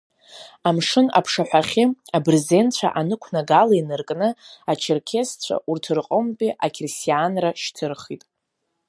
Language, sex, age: Abkhazian, female, under 19